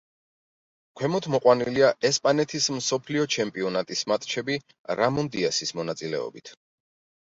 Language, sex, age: Georgian, male, 40-49